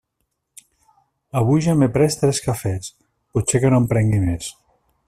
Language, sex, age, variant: Catalan, male, 50-59, Nord-Occidental